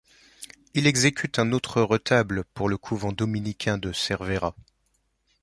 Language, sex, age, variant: French, male, 30-39, Français de métropole